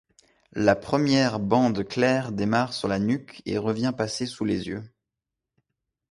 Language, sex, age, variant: French, male, 19-29, Français de métropole